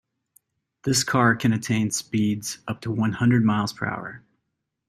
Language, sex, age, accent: English, male, 30-39, United States English